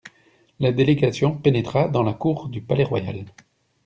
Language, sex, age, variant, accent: French, male, 30-39, Français d'Europe, Français de Belgique